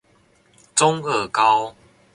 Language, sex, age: Chinese, male, under 19